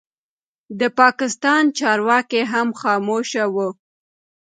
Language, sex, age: Pashto, female, 19-29